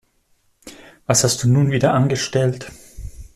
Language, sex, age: German, male, 30-39